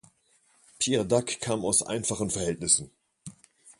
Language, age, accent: German, 40-49, Deutschland Deutsch